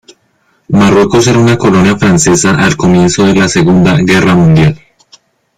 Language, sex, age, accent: Spanish, male, 19-29, Andino-Pacífico: Colombia, Perú, Ecuador, oeste de Bolivia y Venezuela andina